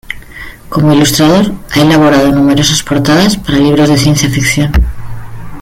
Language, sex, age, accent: Spanish, female, 50-59, España: Centro-Sur peninsular (Madrid, Toledo, Castilla-La Mancha)